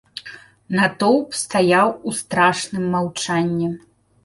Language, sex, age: Belarusian, female, 30-39